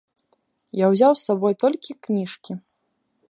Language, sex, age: Belarusian, female, 19-29